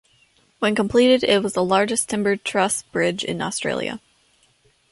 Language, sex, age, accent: English, female, 19-29, United States English